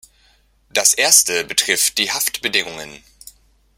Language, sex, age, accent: German, male, 30-39, Deutschland Deutsch